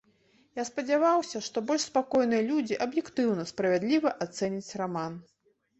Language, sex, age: Belarusian, female, 40-49